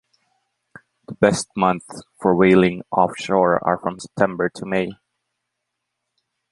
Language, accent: English, Filipino